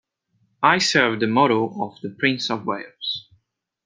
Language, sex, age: English, male, 19-29